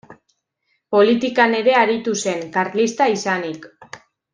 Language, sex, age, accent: Basque, female, 19-29, Mendebalekoa (Araba, Bizkaia, Gipuzkoako mendebaleko herri batzuk)